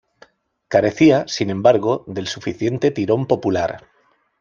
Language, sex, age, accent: Spanish, male, 40-49, España: Sur peninsular (Andalucia, Extremadura, Murcia)